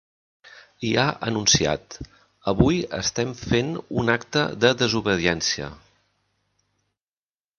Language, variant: Catalan, Central